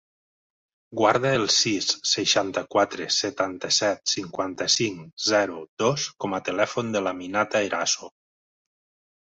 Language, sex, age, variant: Catalan, male, 40-49, Nord-Occidental